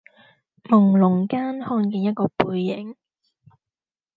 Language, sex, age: Cantonese, female, 19-29